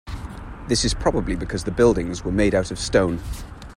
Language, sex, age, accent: English, male, 30-39, Welsh English